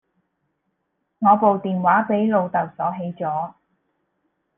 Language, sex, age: Cantonese, female, 19-29